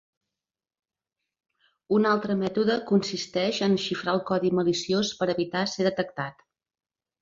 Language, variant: Catalan, Central